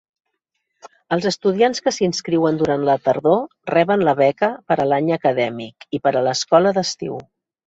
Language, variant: Catalan, Central